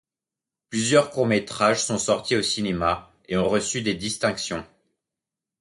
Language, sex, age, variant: French, male, 19-29, Français de métropole